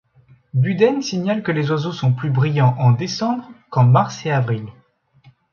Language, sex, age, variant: French, male, 19-29, Français de métropole